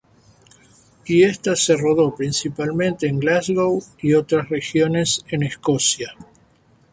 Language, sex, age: Spanish, male, 70-79